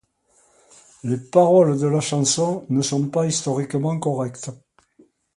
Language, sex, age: French, male, 70-79